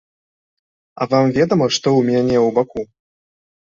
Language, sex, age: Belarusian, male, 30-39